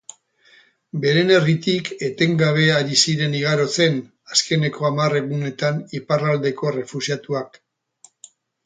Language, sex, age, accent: Basque, male, 60-69, Erdialdekoa edo Nafarra (Gipuzkoa, Nafarroa)